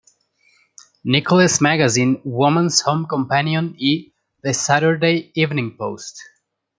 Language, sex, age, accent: Spanish, male, 19-29, Rioplatense: Argentina, Uruguay, este de Bolivia, Paraguay